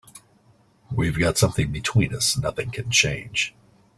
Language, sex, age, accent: English, male, 40-49, United States English